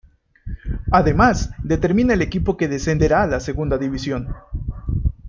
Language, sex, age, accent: Spanish, male, 19-29, México